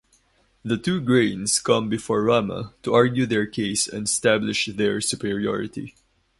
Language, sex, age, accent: English, male, 19-29, Filipino